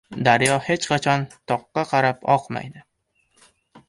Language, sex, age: Uzbek, male, under 19